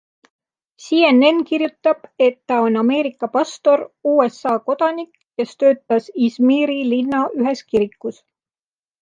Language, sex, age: Estonian, female, 30-39